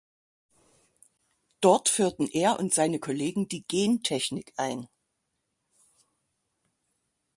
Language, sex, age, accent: German, female, 60-69, Deutschland Deutsch